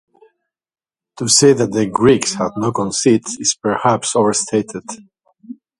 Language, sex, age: English, male, 30-39